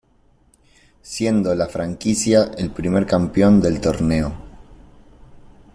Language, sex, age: Spanish, male, 19-29